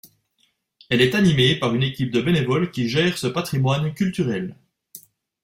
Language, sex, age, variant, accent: French, male, 30-39, Français d'Europe, Français de Suisse